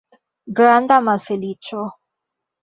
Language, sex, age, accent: Esperanto, female, 19-29, Internacia